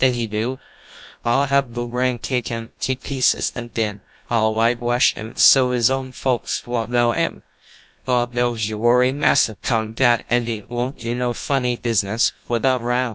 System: TTS, GlowTTS